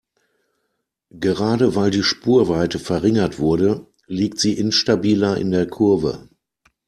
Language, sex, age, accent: German, male, 40-49, Deutschland Deutsch